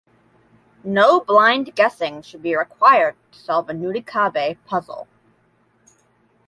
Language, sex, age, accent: English, male, under 19, United States English